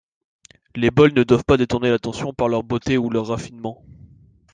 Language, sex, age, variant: French, male, 19-29, Français de métropole